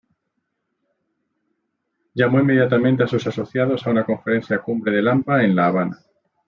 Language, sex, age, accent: Spanish, male, 40-49, España: Centro-Sur peninsular (Madrid, Toledo, Castilla-La Mancha)